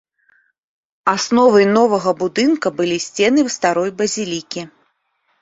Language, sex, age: Belarusian, female, 40-49